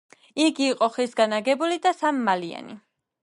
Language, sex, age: Georgian, female, 19-29